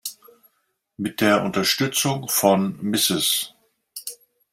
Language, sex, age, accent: German, male, 60-69, Deutschland Deutsch